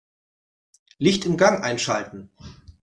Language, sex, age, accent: German, male, 40-49, Deutschland Deutsch